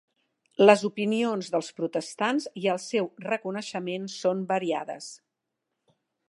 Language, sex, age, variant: Catalan, female, 50-59, Central